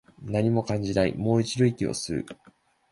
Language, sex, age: Japanese, male, 19-29